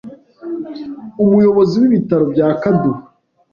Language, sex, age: Kinyarwanda, male, 19-29